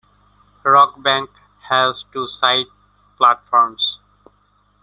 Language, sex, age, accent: English, male, 19-29, India and South Asia (India, Pakistan, Sri Lanka)